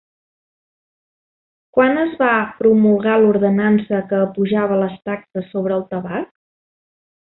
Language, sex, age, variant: Catalan, female, 40-49, Central